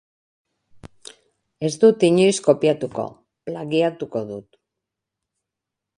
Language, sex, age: Basque, female, 60-69